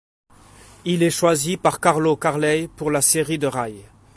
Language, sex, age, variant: French, male, 40-49, Français de métropole